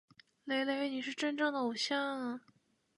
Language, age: Chinese, 19-29